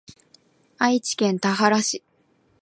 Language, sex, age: Japanese, female, 19-29